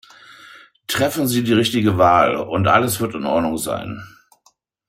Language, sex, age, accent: German, male, 50-59, Deutschland Deutsch